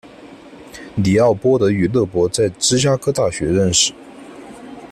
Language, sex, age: Chinese, male, 19-29